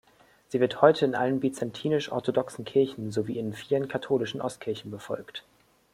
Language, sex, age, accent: German, male, 19-29, Deutschland Deutsch